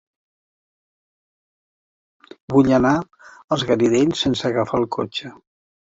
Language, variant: Catalan, Central